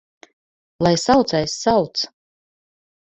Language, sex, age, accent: Latvian, female, 50-59, Riga